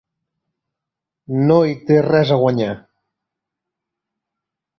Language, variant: Catalan, Central